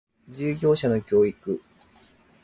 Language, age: Japanese, 30-39